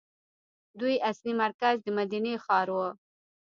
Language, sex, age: Pashto, female, 30-39